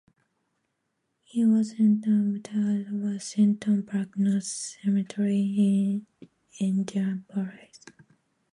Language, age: English, 19-29